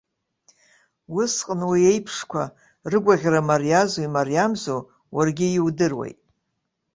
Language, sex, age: Abkhazian, female, 60-69